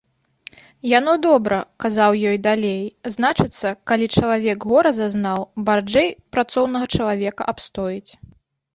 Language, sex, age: Belarusian, female, 30-39